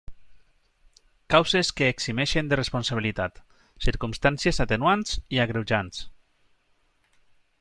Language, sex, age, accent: Catalan, male, 40-49, valencià